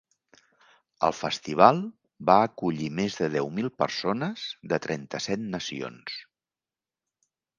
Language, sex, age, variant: Catalan, male, 60-69, Central